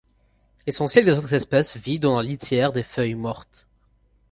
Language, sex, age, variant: French, male, 19-29, Français du nord de l'Afrique